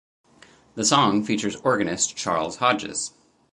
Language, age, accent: English, 30-39, United States English